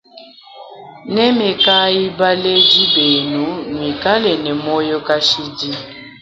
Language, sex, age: Luba-Lulua, female, 19-29